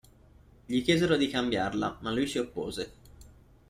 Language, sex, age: Italian, male, 19-29